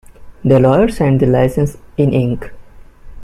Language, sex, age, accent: English, male, 19-29, India and South Asia (India, Pakistan, Sri Lanka)